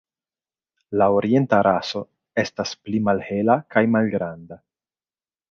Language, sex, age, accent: Esperanto, male, 30-39, Internacia